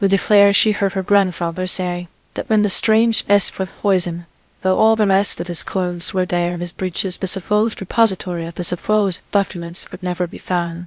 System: TTS, VITS